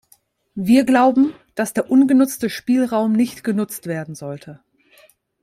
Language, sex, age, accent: German, female, 30-39, Deutschland Deutsch